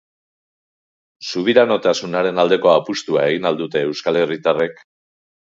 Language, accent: Basque, Erdialdekoa edo Nafarra (Gipuzkoa, Nafarroa)